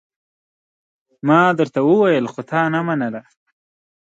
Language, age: Pashto, 19-29